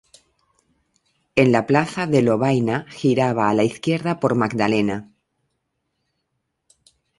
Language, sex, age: Spanish, female, 50-59